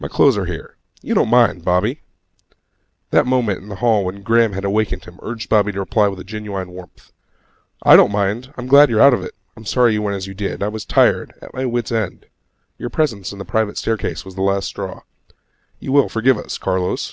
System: none